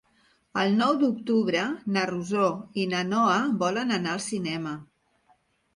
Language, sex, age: Catalan, female, 60-69